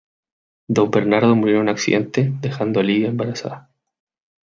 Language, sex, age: Spanish, male, 19-29